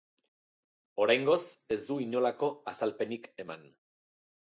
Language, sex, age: Basque, male, 40-49